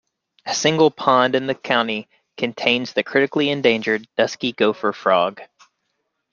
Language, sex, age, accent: English, male, 30-39, United States English